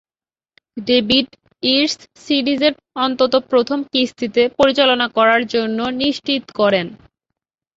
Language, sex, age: Bengali, female, 19-29